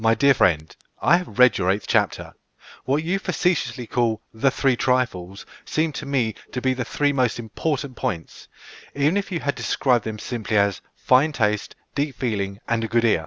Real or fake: real